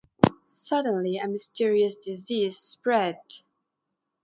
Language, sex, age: English, female, 30-39